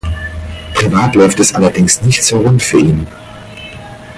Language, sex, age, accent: German, male, 40-49, Deutschland Deutsch